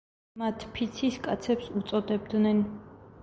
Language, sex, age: Georgian, female, 30-39